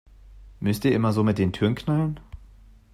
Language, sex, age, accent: German, male, 19-29, Deutschland Deutsch